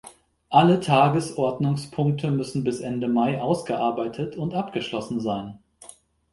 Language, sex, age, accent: German, male, 30-39, Deutschland Deutsch